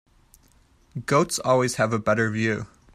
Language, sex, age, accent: English, male, 30-39, United States English